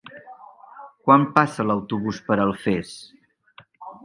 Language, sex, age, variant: Catalan, male, 40-49, Septentrional